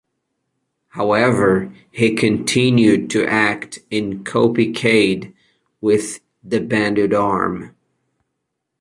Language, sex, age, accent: English, male, 40-49, United States English